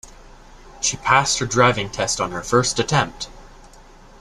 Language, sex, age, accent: English, male, under 19, United States English